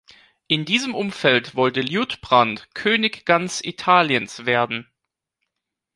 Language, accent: German, Deutschland Deutsch